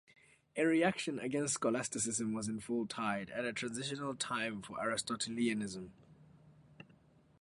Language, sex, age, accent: English, male, 19-29, Southern African (South Africa, Zimbabwe, Namibia)